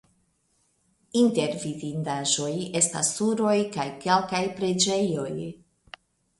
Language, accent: Esperanto, Internacia